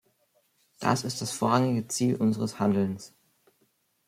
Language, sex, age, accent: German, male, under 19, Deutschland Deutsch